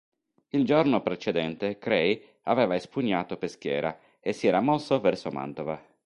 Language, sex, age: Italian, male, 40-49